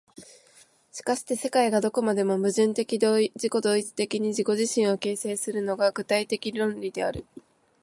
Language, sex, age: Japanese, female, 19-29